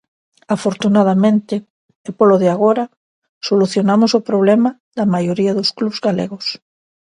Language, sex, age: Galician, female, 50-59